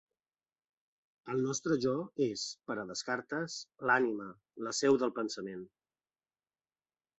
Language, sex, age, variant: Catalan, male, 40-49, Central